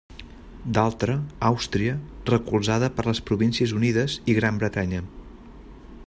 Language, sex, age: Catalan, male, 30-39